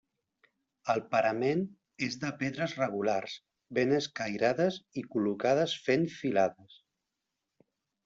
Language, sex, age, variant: Catalan, male, 40-49, Central